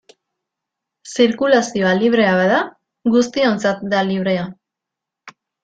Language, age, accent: Basque, 19-29, Erdialdekoa edo Nafarra (Gipuzkoa, Nafarroa)